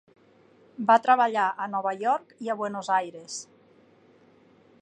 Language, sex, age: Catalan, female, 40-49